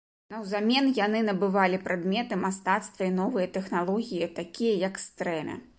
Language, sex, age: Belarusian, female, 30-39